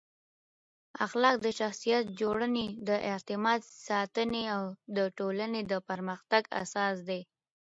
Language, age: Pashto, under 19